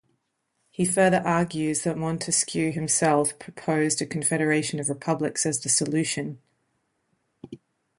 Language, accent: English, Australian English